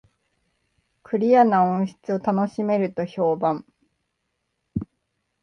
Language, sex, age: Japanese, female, 19-29